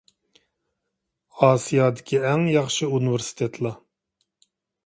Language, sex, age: Uyghur, male, 40-49